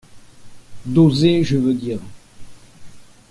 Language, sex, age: French, male, 60-69